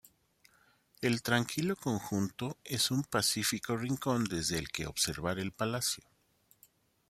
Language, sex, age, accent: Spanish, male, 50-59, México